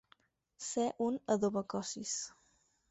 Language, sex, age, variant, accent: Catalan, female, 19-29, Balear, menorquí